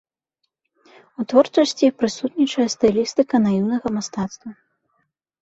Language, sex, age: Belarusian, female, under 19